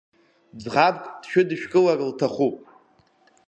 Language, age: Abkhazian, under 19